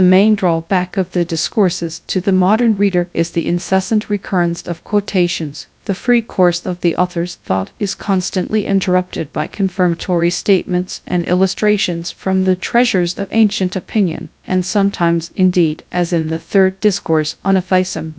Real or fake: fake